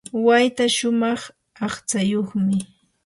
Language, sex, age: Yanahuanca Pasco Quechua, female, 30-39